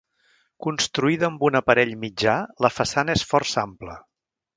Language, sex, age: Catalan, male, 60-69